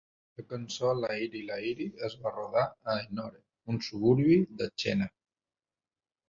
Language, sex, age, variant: Catalan, male, 40-49, Balear